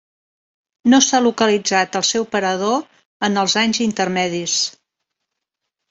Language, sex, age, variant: Catalan, female, 50-59, Central